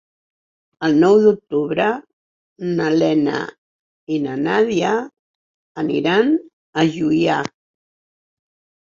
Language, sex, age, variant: Catalan, female, 70-79, Central